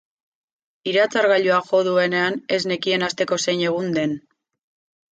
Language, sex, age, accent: Basque, female, 19-29, Mendebalekoa (Araba, Bizkaia, Gipuzkoako mendebaleko herri batzuk)